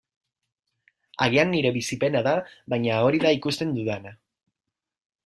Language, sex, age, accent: Basque, male, 19-29, Erdialdekoa edo Nafarra (Gipuzkoa, Nafarroa)